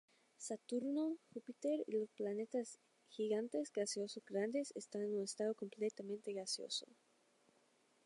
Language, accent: Spanish, Rioplatense: Argentina, Uruguay, este de Bolivia, Paraguay